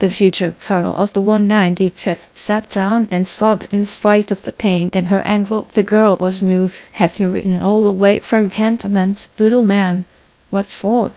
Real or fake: fake